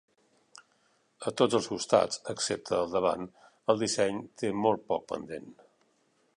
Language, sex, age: Catalan, male, 60-69